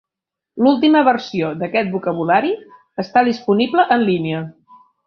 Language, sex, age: Catalan, female, 50-59